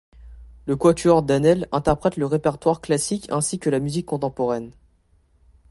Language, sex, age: French, male, 19-29